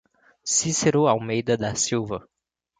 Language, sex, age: Portuguese, male, 19-29